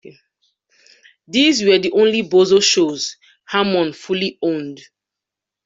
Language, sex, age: English, female, 30-39